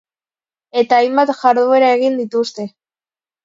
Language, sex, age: Basque, female, under 19